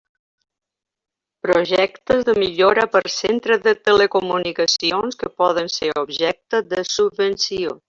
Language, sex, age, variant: Catalan, female, 60-69, Balear